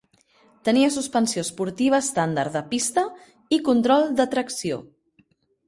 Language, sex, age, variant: Catalan, female, 19-29, Central